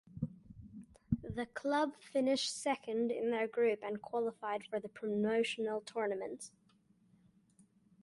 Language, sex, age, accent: English, male, under 19, Southern African (South Africa, Zimbabwe, Namibia)